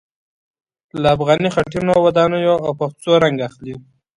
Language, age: Pashto, 19-29